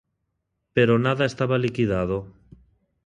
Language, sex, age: Galician, male, 19-29